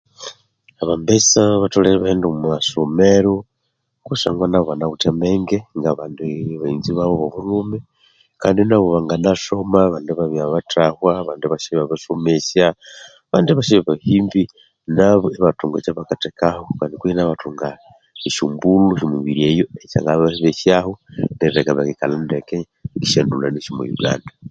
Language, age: Konzo, 50-59